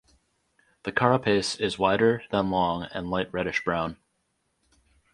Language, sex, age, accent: English, male, 30-39, United States English